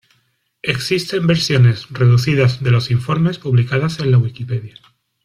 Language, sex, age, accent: Spanish, male, 40-49, España: Sur peninsular (Andalucia, Extremadura, Murcia)